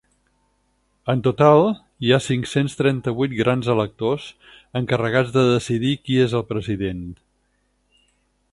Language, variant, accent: Catalan, Central, Barceloní